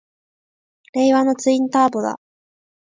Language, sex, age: Japanese, female, under 19